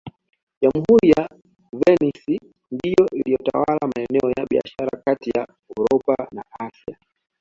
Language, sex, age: Swahili, male, 19-29